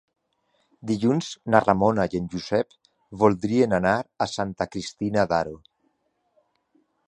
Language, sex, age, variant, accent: Catalan, male, 50-59, Valencià central, valencià